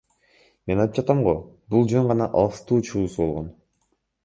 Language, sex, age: Kyrgyz, male, under 19